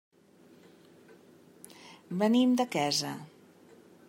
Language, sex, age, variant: Catalan, female, 50-59, Central